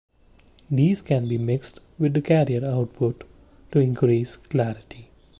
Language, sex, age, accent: English, male, 19-29, India and South Asia (India, Pakistan, Sri Lanka)